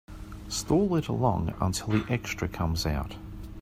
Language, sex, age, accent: English, male, 50-59, Australian English